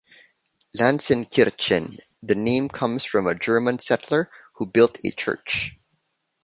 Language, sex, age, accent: English, male, 30-39, Filipino